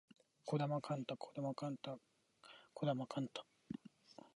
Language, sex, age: Japanese, male, 19-29